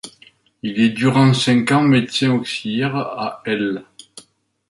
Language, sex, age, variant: French, male, 50-59, Français de métropole